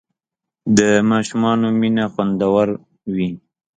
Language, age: Pashto, 19-29